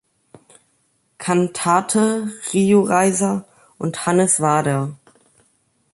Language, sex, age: German, male, under 19